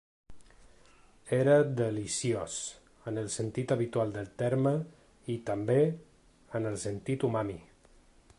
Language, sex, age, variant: Catalan, male, 30-39, Central